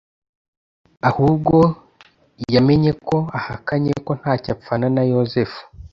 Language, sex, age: Kinyarwanda, male, under 19